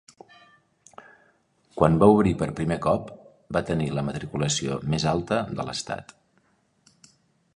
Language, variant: Catalan, Central